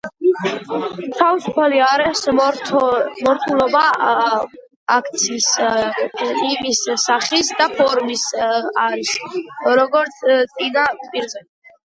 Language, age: Georgian, under 19